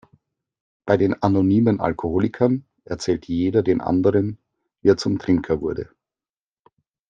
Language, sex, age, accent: German, male, 30-39, Österreichisches Deutsch